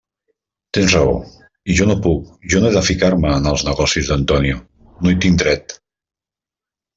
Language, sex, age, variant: Catalan, male, 50-59, Central